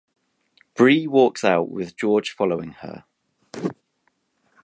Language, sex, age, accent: English, male, 19-29, England English